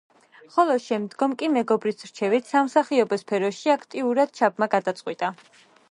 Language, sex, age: Georgian, female, 19-29